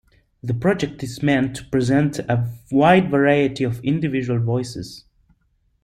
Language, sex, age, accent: English, male, 30-39, United States English